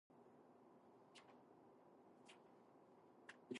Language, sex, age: English, female, under 19